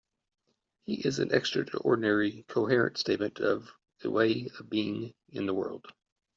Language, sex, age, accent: English, male, 40-49, United States English